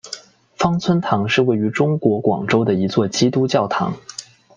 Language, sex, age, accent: Chinese, male, 19-29, 出生地：广东省